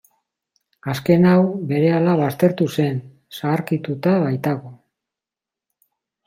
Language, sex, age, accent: Basque, male, 50-59, Mendebalekoa (Araba, Bizkaia, Gipuzkoako mendebaleko herri batzuk)